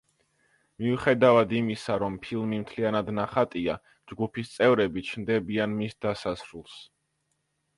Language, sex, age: Georgian, male, under 19